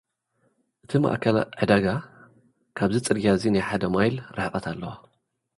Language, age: Tigrinya, 40-49